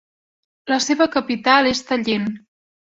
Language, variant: Catalan, Central